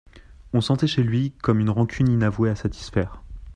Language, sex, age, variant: French, male, 19-29, Français de métropole